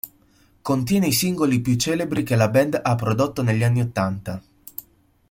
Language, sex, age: Italian, male, 19-29